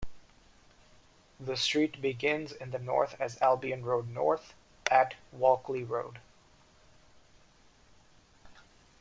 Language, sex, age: English, male, 30-39